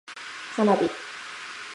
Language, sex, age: Japanese, female, 19-29